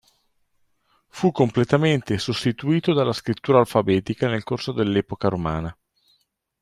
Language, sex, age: Italian, male, 40-49